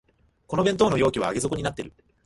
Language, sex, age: Japanese, male, 19-29